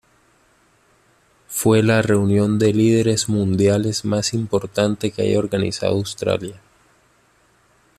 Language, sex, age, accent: Spanish, male, 19-29, Caribe: Cuba, Venezuela, Puerto Rico, República Dominicana, Panamá, Colombia caribeña, México caribeño, Costa del golfo de México